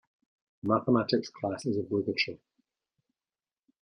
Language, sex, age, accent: English, male, 50-59, Scottish English